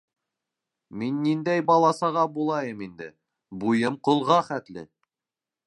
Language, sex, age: Bashkir, male, 19-29